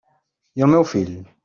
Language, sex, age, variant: Catalan, male, 50-59, Central